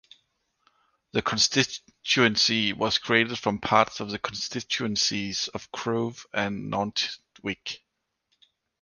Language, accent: English, England English